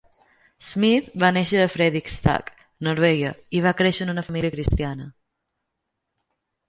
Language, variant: Catalan, Balear